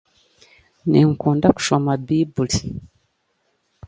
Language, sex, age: Chiga, female, 30-39